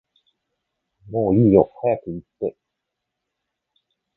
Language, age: Japanese, 50-59